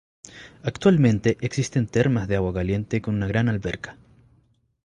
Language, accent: Spanish, Chileno: Chile, Cuyo